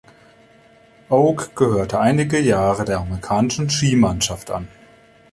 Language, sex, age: German, male, 30-39